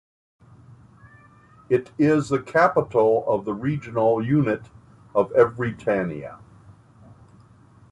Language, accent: English, United States English